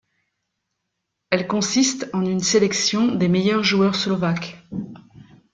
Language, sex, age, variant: French, female, 50-59, Français de métropole